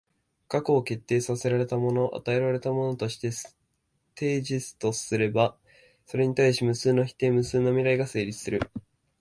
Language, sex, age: Japanese, male, 19-29